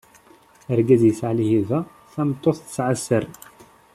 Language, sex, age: Kabyle, male, 30-39